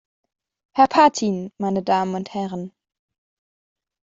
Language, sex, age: German, female, under 19